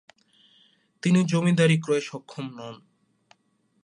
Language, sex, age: Bengali, male, 19-29